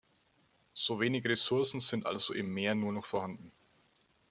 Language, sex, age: German, male, 30-39